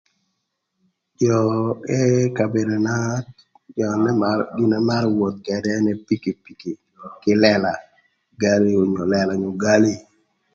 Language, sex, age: Thur, male, 60-69